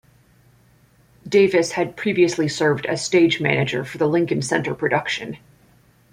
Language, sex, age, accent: English, female, 19-29, United States English